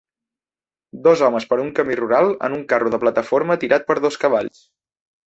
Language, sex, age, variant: Catalan, male, 19-29, Central